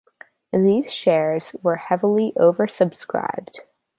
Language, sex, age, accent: English, female, under 19, United States English